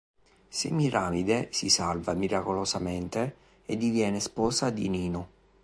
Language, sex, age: Italian, male, 30-39